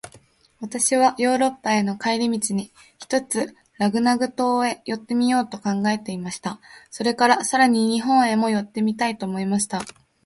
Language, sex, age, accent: Japanese, female, under 19, 標準語